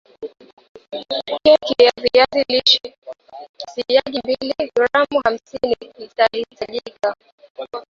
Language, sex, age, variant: Swahili, female, 19-29, Kiswahili cha Bara ya Kenya